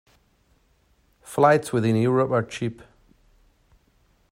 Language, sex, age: English, male, 30-39